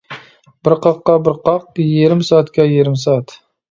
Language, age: Uyghur, 40-49